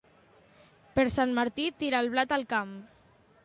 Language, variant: Catalan, Central